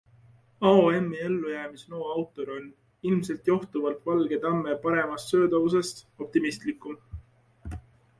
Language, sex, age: Estonian, male, 19-29